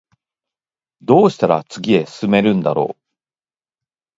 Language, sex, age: Japanese, male, 50-59